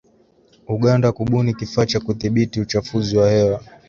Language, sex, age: Swahili, male, 19-29